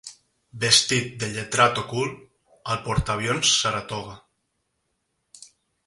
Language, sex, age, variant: Catalan, male, 19-29, Nord-Occidental